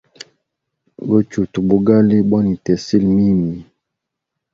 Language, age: Hemba, 19-29